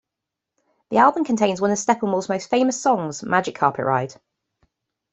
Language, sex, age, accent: English, female, 30-39, England English